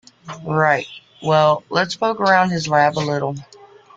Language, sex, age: English, female, 30-39